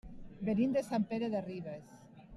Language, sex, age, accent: Catalan, female, 60-69, valencià